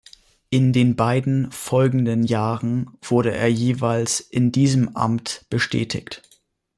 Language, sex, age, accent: German, male, 19-29, Deutschland Deutsch